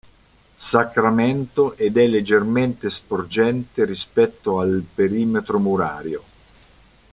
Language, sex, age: Italian, male, 50-59